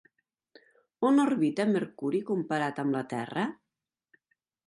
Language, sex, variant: Catalan, female, Nord-Occidental